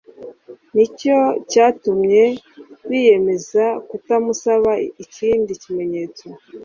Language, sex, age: Kinyarwanda, male, 40-49